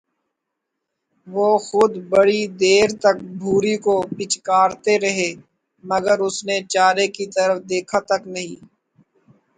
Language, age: Urdu, 40-49